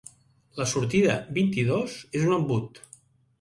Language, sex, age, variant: Catalan, male, 60-69, Central